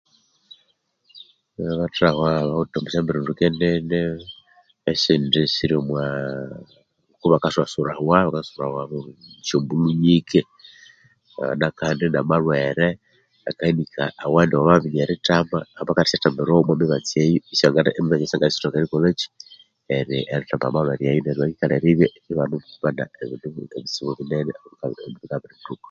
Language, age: Konzo, 50-59